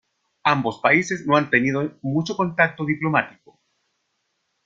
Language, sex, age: Spanish, male, 50-59